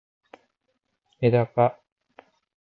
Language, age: Japanese, 40-49